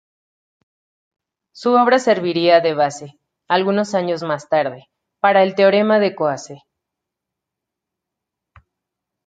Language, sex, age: Spanish, female, 30-39